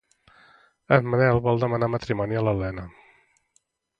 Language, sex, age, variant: Catalan, male, 50-59, Central